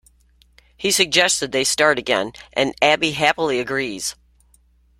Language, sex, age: English, female, 60-69